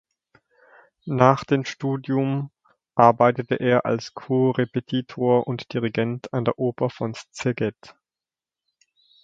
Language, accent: German, Deutschland Deutsch